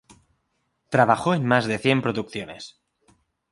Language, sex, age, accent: Spanish, male, 19-29, España: Norte peninsular (Asturias, Castilla y León, Cantabria, País Vasco, Navarra, Aragón, La Rioja, Guadalajara, Cuenca)